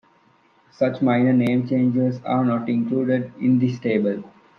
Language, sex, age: English, male, under 19